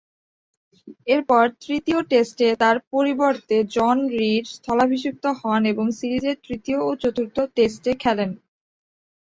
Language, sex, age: Bengali, female, 19-29